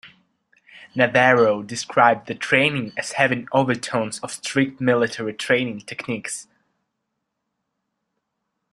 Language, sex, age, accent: English, male, 19-29, United States English